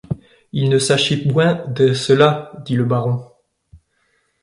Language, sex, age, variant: French, male, 30-39, Français de métropole